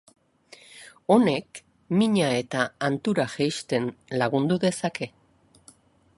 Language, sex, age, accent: Basque, female, 60-69, Erdialdekoa edo Nafarra (Gipuzkoa, Nafarroa)